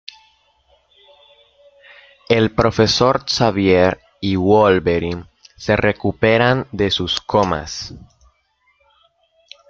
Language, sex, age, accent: Spanish, male, 19-29, Andino-Pacífico: Colombia, Perú, Ecuador, oeste de Bolivia y Venezuela andina